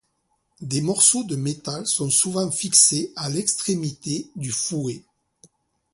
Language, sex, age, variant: French, male, 40-49, Français de métropole